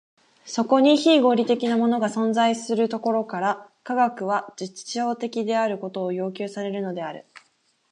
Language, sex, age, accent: Japanese, female, 19-29, 関東